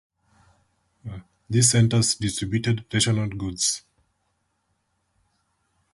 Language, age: English, 19-29